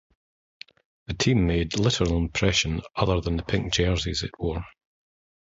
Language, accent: English, Scottish English